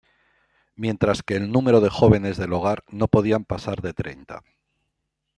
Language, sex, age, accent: Spanish, male, 60-69, España: Centro-Sur peninsular (Madrid, Toledo, Castilla-La Mancha)